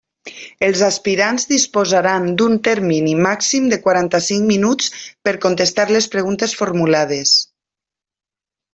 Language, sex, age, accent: Catalan, female, 50-59, valencià